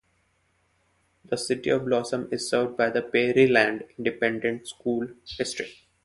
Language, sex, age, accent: English, male, 19-29, India and South Asia (India, Pakistan, Sri Lanka)